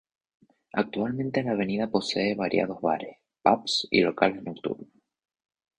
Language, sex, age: Spanish, male, 19-29